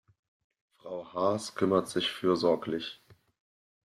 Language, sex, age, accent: German, male, 19-29, Deutschland Deutsch